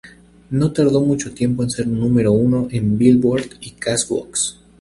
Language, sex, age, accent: Spanish, male, 19-29, México